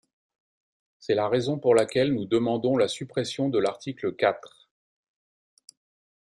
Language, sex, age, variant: French, male, 50-59, Français de métropole